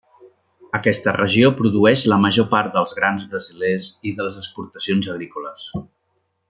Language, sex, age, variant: Catalan, male, 50-59, Central